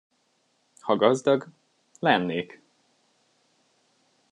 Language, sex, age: Hungarian, male, 19-29